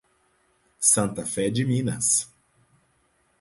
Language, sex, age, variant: Portuguese, male, 30-39, Portuguese (Brasil)